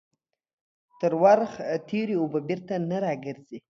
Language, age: Pashto, 19-29